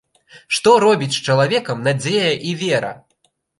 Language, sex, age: Belarusian, male, 19-29